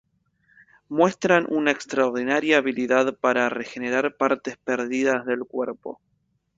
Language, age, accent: Spanish, 19-29, Rioplatense: Argentina, Uruguay, este de Bolivia, Paraguay